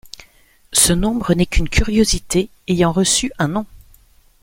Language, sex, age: French, female, 40-49